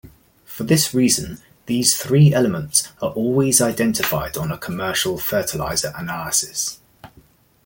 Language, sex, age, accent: English, male, 40-49, England English